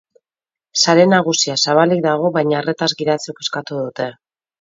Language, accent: Basque, Mendebalekoa (Araba, Bizkaia, Gipuzkoako mendebaleko herri batzuk)